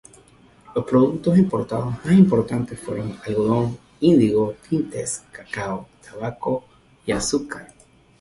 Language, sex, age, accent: Spanish, male, 40-49, Caribe: Cuba, Venezuela, Puerto Rico, República Dominicana, Panamá, Colombia caribeña, México caribeño, Costa del golfo de México